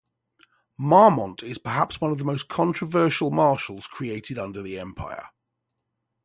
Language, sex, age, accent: English, male, 40-49, England English